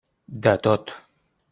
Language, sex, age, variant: Catalan, male, 30-39, Central